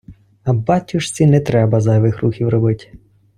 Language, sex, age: Ukrainian, male, 30-39